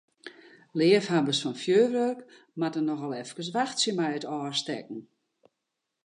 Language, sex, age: Western Frisian, female, 60-69